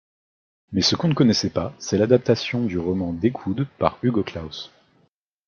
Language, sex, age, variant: French, male, 19-29, Français de métropole